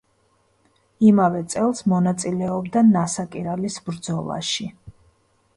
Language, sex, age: Georgian, female, 40-49